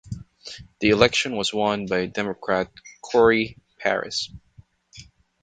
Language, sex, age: English, male, 19-29